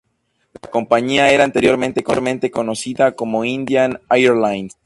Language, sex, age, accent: Spanish, male, 19-29, México